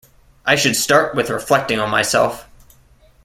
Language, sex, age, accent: English, male, 19-29, United States English